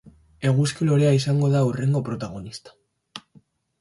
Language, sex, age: Basque, male, under 19